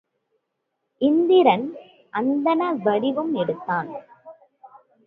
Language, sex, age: Tamil, female, 19-29